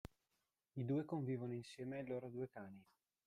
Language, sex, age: Italian, male, 30-39